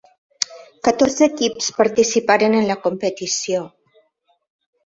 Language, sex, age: Catalan, female, 50-59